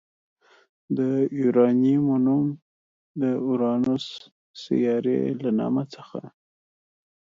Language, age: Pashto, 19-29